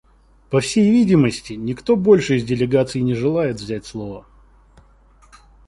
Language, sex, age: Russian, male, 19-29